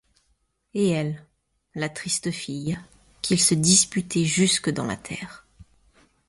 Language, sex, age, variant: French, female, 30-39, Français de métropole